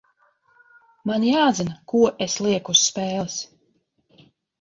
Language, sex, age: Latvian, female, 30-39